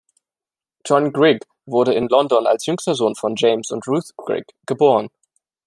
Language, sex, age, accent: German, male, 19-29, Deutschland Deutsch